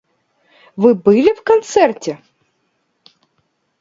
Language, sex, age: Russian, female, 19-29